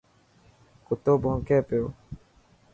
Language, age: Dhatki, 30-39